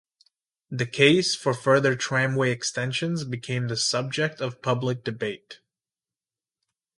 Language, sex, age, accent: English, male, 19-29, Canadian English